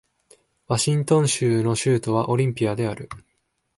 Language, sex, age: Japanese, male, 19-29